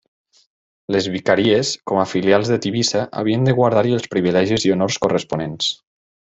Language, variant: Catalan, Nord-Occidental